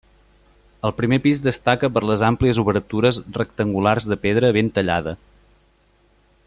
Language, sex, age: Catalan, male, 30-39